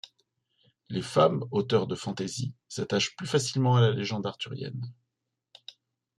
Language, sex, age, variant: French, male, 30-39, Français de métropole